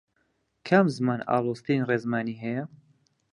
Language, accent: Central Kurdish, سۆرانی